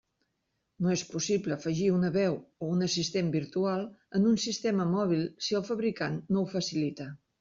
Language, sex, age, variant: Catalan, female, 50-59, Central